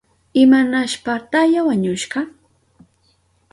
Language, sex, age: Southern Pastaza Quechua, female, 19-29